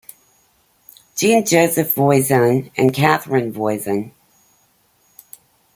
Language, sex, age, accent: English, female, 50-59, United States English